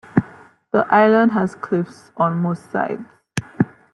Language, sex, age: English, female, 19-29